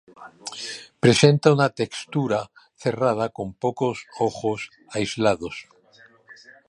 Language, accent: Spanish, España: Sur peninsular (Andalucia, Extremadura, Murcia)